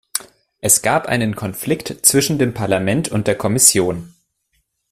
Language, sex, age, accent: German, male, 19-29, Deutschland Deutsch